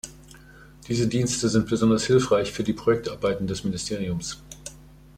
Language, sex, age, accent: German, male, 50-59, Deutschland Deutsch